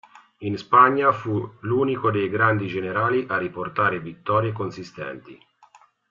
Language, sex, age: Italian, male, 40-49